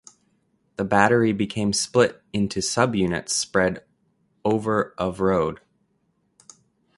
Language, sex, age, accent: English, male, 30-39, Canadian English